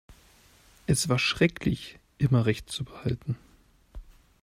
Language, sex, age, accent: German, male, 40-49, Deutschland Deutsch